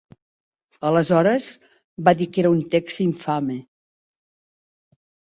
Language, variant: Catalan, Central